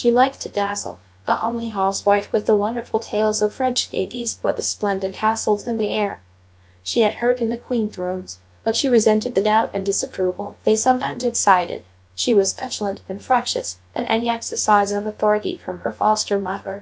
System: TTS, GlowTTS